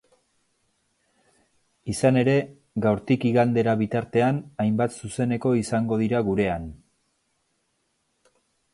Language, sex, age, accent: Basque, male, 40-49, Erdialdekoa edo Nafarra (Gipuzkoa, Nafarroa)